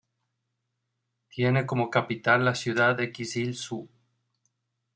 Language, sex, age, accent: Spanish, male, 30-39, México